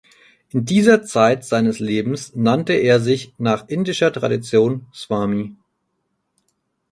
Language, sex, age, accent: German, male, 30-39, Deutschland Deutsch